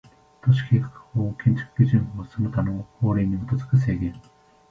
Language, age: Japanese, 19-29